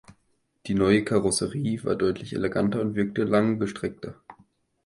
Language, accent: German, Deutschland Deutsch